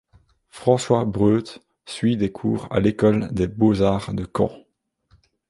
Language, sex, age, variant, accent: French, male, 30-39, Français d'Europe, Français de Belgique